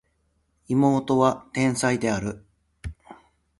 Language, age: Japanese, 30-39